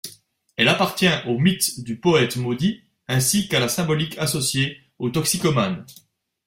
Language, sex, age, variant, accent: French, male, 30-39, Français d'Europe, Français de Suisse